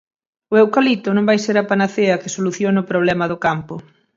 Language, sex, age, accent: Galician, female, 40-49, Central (gheada)